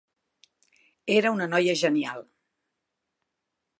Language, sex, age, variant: Catalan, female, 60-69, Central